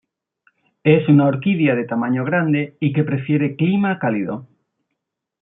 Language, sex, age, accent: Spanish, male, 40-49, España: Norte peninsular (Asturias, Castilla y León, Cantabria, País Vasco, Navarra, Aragón, La Rioja, Guadalajara, Cuenca)